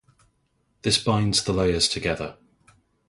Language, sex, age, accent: English, male, 30-39, England English